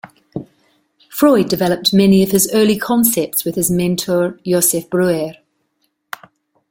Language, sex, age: English, female, 40-49